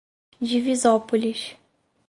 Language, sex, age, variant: Portuguese, female, 19-29, Portuguese (Brasil)